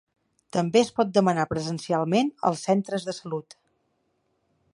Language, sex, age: Catalan, female, 30-39